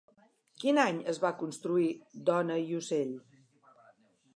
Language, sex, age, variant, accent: Catalan, female, 60-69, Central, central